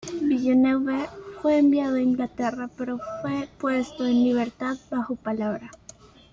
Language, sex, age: Spanish, female, under 19